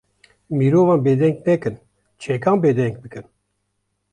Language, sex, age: Kurdish, male, 50-59